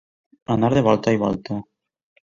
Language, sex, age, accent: Catalan, male, 19-29, valencià